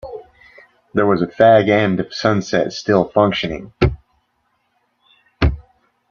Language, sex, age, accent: English, male, 30-39, United States English